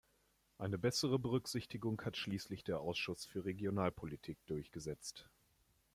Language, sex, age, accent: German, male, 19-29, Deutschland Deutsch